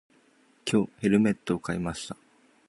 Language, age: Japanese, 30-39